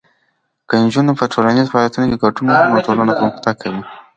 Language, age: Pashto, under 19